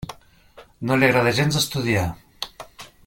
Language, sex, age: Catalan, male, 40-49